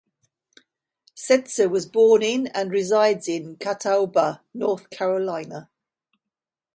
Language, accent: English, England English